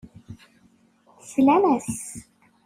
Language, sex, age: Kabyle, female, 19-29